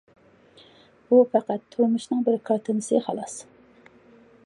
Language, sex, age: Uyghur, female, under 19